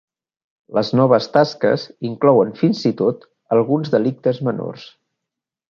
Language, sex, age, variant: Catalan, male, 40-49, Central